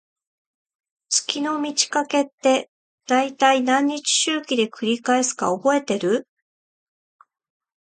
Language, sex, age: Japanese, female, 40-49